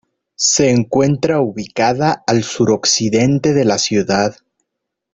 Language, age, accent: Spanish, 30-39, México